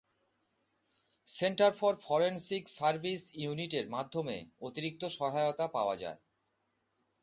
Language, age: Bengali, 40-49